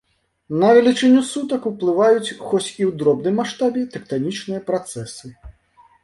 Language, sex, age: Belarusian, male, 40-49